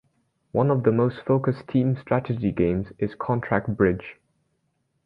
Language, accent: English, United States English